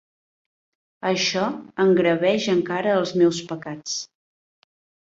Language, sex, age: Catalan, female, 30-39